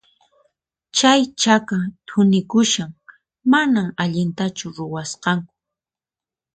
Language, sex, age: Puno Quechua, female, 30-39